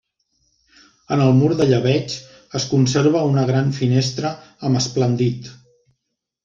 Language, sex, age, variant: Catalan, male, 50-59, Central